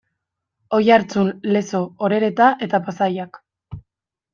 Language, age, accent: Basque, 19-29, Mendebalekoa (Araba, Bizkaia, Gipuzkoako mendebaleko herri batzuk)